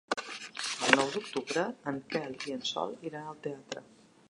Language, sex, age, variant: Catalan, female, 60-69, Central